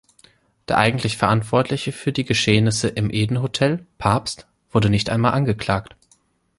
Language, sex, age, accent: German, male, 19-29, Deutschland Deutsch